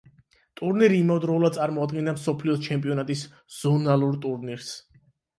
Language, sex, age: Georgian, male, 30-39